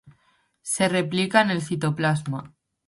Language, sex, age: Spanish, female, 19-29